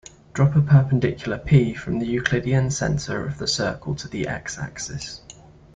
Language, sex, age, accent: English, male, 19-29, England English